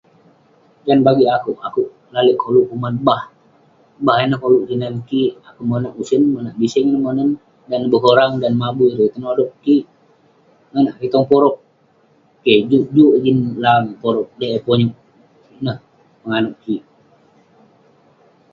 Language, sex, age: Western Penan, male, 19-29